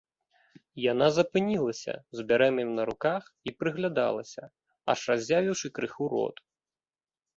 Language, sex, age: Belarusian, male, 30-39